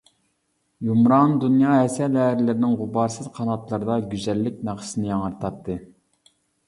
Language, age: Uyghur, 40-49